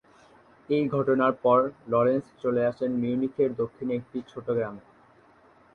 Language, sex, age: Bengali, male, under 19